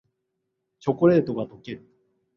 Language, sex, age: Japanese, male, 40-49